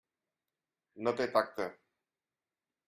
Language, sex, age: Catalan, male, 50-59